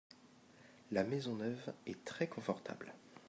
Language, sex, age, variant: French, male, 40-49, Français de métropole